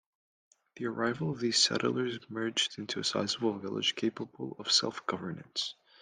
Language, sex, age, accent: English, male, under 19, Canadian English